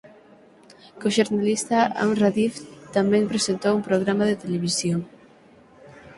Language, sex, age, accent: Galician, female, 19-29, Atlántico (seseo e gheada); Normativo (estándar)